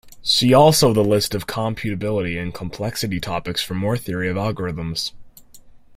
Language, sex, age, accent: English, male, under 19, United States English